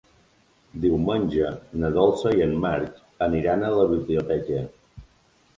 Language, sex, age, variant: Catalan, male, 30-39, Balear